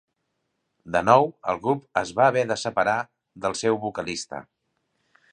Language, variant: Catalan, Central